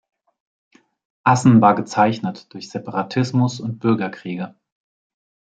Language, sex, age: German, male, 40-49